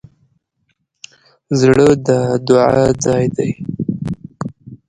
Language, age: Pashto, 19-29